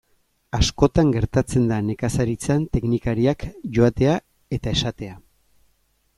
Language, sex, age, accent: Basque, male, 50-59, Erdialdekoa edo Nafarra (Gipuzkoa, Nafarroa)